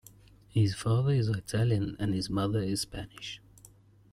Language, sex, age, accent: English, male, 19-29, Southern African (South Africa, Zimbabwe, Namibia)